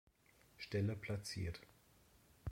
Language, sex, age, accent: German, male, 30-39, Deutschland Deutsch